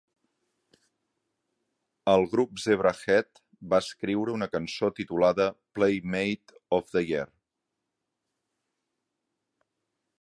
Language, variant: Catalan, Central